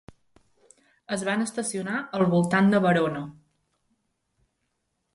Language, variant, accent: Catalan, Central, central